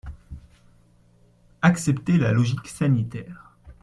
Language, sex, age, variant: French, male, 19-29, Français de métropole